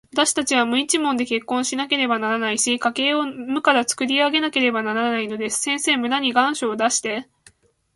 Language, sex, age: Japanese, female, 19-29